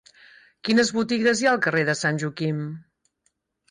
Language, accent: Catalan, Girona